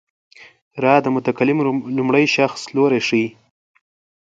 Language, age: Pashto, under 19